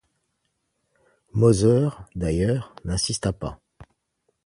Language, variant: French, Français de métropole